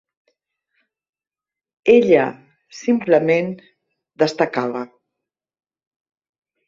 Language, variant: Catalan, Central